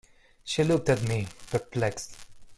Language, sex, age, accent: English, male, 19-29, United States English